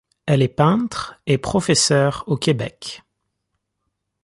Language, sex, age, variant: French, male, 19-29, Français de métropole